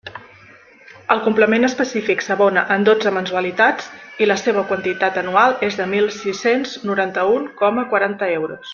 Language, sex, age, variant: Catalan, female, 40-49, Central